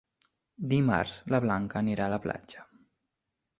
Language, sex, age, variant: Catalan, male, under 19, Nord-Occidental